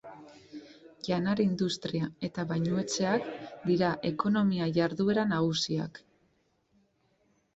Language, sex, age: Basque, female, 30-39